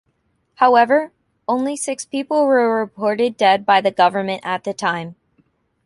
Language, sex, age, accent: English, female, 19-29, United States English